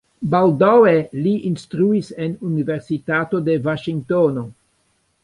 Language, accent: Esperanto, Internacia